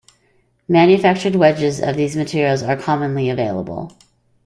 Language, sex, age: English, female, 50-59